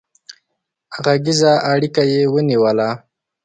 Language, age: Pashto, 19-29